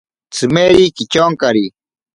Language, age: Ashéninka Perené, 40-49